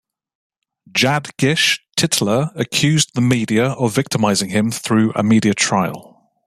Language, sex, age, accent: English, male, 30-39, England English